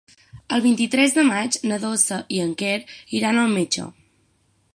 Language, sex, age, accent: Catalan, female, 19-29, central; septentrional